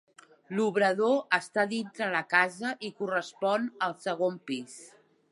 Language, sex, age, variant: Catalan, female, 50-59, Central